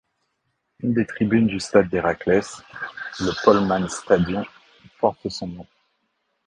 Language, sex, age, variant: French, male, 50-59, Français de métropole